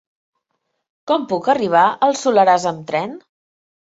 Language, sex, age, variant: Catalan, female, 40-49, Central